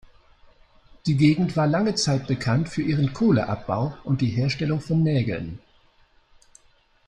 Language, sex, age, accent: German, male, 60-69, Deutschland Deutsch